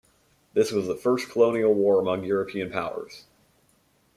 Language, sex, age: English, male, under 19